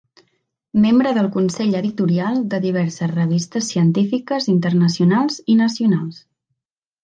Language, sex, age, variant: Catalan, female, 19-29, Septentrional